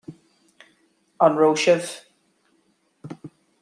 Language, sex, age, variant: Irish, male, 50-59, Gaeilge Uladh